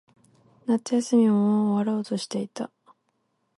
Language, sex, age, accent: Japanese, female, 19-29, 関西弁